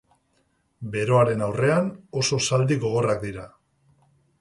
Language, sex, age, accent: Basque, male, 40-49, Mendebalekoa (Araba, Bizkaia, Gipuzkoako mendebaleko herri batzuk)